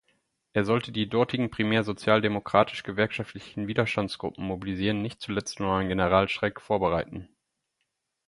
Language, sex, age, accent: German, male, 30-39, Deutschland Deutsch